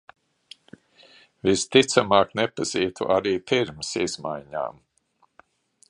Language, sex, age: Latvian, male, 70-79